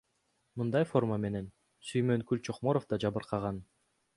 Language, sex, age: Kyrgyz, male, 19-29